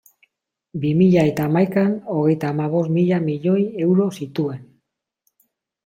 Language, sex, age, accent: Basque, male, 50-59, Mendebalekoa (Araba, Bizkaia, Gipuzkoako mendebaleko herri batzuk)